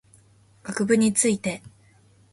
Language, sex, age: Japanese, female, 19-29